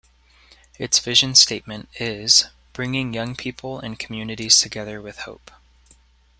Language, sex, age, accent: English, male, 19-29, United States English